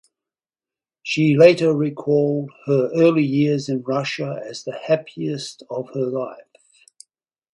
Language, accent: English, Australian English